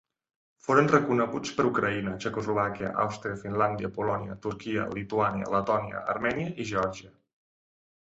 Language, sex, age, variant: Catalan, male, 19-29, Central